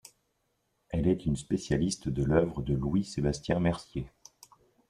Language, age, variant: French, 40-49, Français de métropole